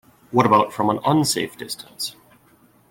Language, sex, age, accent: English, male, 30-39, United States English